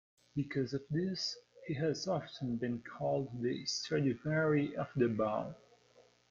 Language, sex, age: English, male, 19-29